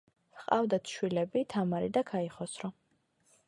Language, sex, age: Georgian, female, 19-29